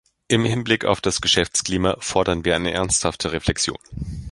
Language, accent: German, Deutschland Deutsch